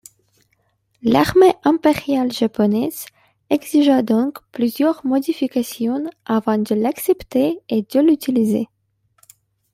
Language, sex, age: French, female, 19-29